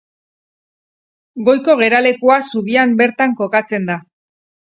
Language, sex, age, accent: Basque, female, 40-49, Erdialdekoa edo Nafarra (Gipuzkoa, Nafarroa)